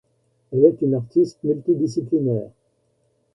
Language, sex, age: French, male, 70-79